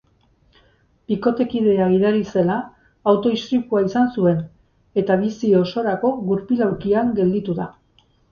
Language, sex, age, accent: Basque, female, 50-59, Erdialdekoa edo Nafarra (Gipuzkoa, Nafarroa)